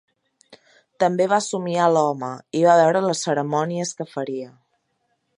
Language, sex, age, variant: Catalan, female, 19-29, Central